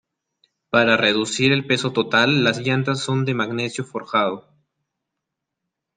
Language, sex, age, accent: Spanish, male, 19-29, Andino-Pacífico: Colombia, Perú, Ecuador, oeste de Bolivia y Venezuela andina